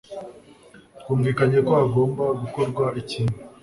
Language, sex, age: Kinyarwanda, male, 19-29